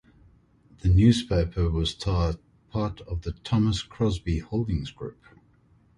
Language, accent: English, Southern African (South Africa, Zimbabwe, Namibia)